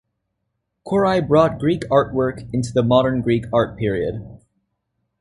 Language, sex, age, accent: English, male, under 19, United States English